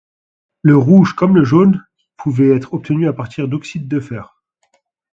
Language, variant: French, Français de métropole